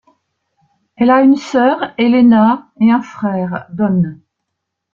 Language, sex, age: French, female, 70-79